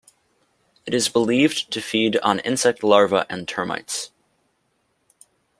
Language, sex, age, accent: English, male, under 19, United States English